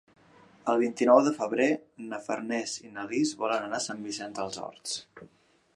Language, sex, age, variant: Catalan, male, 19-29, Central